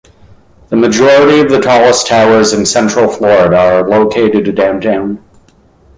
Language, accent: English, United States English